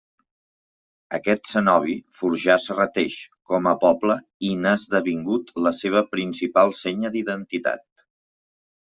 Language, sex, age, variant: Catalan, male, 40-49, Central